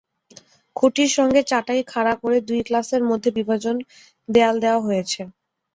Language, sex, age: Bengali, female, 19-29